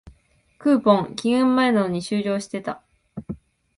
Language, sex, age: Japanese, female, 19-29